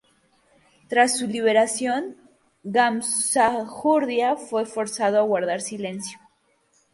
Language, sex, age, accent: Spanish, female, 19-29, México